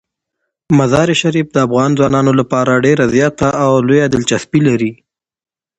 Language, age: Pashto, 19-29